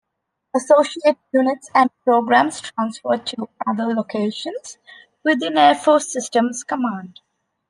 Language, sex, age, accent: English, female, 19-29, India and South Asia (India, Pakistan, Sri Lanka)